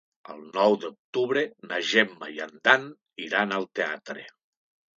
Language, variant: Catalan, Nord-Occidental